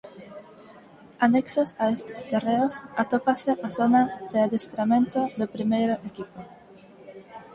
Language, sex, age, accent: Galician, female, 19-29, Neofalante